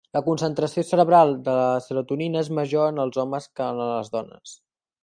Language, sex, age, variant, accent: Catalan, male, 19-29, Central, gironí